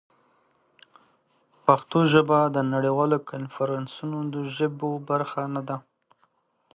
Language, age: Pashto, 30-39